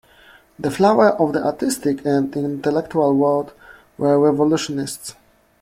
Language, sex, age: English, male, 30-39